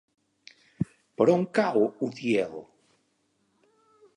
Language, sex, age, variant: Catalan, male, 50-59, Balear